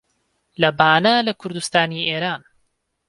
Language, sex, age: Central Kurdish, male, 19-29